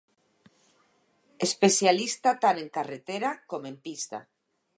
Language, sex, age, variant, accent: Catalan, female, 60-69, Nord-Occidental, nord-occidental